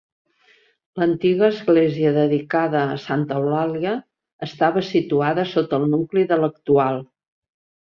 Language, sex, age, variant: Catalan, female, 60-69, Central